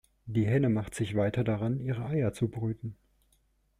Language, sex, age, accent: German, male, 30-39, Deutschland Deutsch